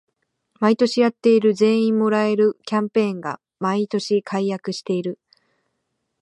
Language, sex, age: Japanese, female, 19-29